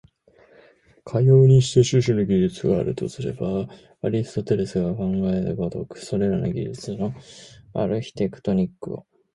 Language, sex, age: Japanese, male, 19-29